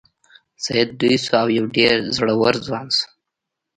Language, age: Pashto, 40-49